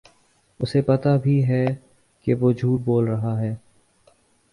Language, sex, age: Urdu, male, 19-29